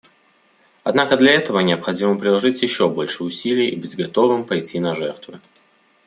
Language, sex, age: Russian, male, 19-29